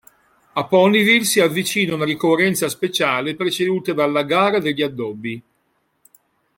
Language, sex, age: Italian, male, 60-69